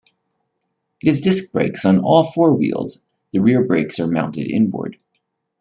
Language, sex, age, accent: English, male, 30-39, United States English